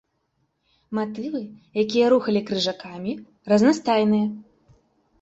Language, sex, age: Belarusian, female, 19-29